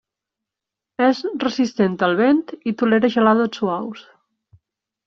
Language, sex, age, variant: Catalan, female, 30-39, Balear